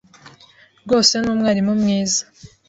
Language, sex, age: Kinyarwanda, female, 19-29